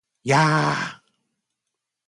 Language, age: Japanese, 60-69